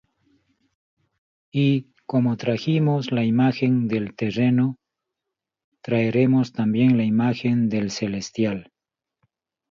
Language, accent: Spanish, Rioplatense: Argentina, Uruguay, este de Bolivia, Paraguay